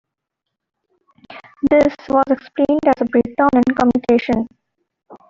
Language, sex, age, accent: English, female, 19-29, India and South Asia (India, Pakistan, Sri Lanka)